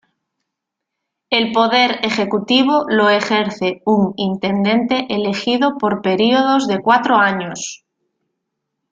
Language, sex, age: Spanish, female, 30-39